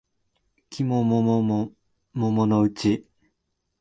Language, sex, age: Japanese, male, 19-29